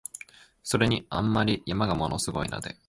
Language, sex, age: Japanese, male, 19-29